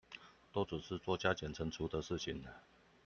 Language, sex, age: Chinese, male, 40-49